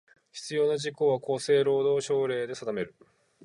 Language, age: Japanese, 30-39